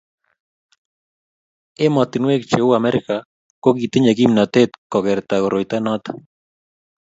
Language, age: Kalenjin, 19-29